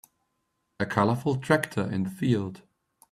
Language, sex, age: English, male, 30-39